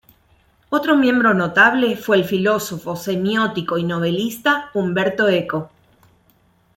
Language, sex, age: Spanish, female, 40-49